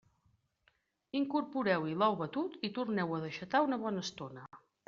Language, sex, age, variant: Catalan, female, 40-49, Central